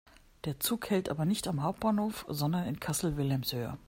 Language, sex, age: German, female, 40-49